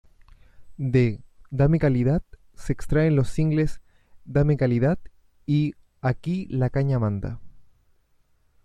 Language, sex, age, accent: Spanish, male, 19-29, Chileno: Chile, Cuyo